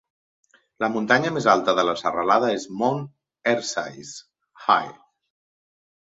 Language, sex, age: Catalan, male, 40-49